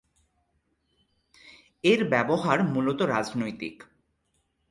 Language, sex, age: Bengali, male, 19-29